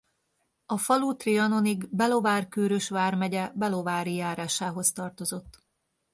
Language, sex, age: Hungarian, female, 40-49